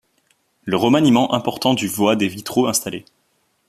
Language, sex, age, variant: French, male, 19-29, Français de métropole